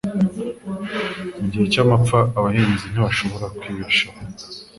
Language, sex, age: Kinyarwanda, male, 19-29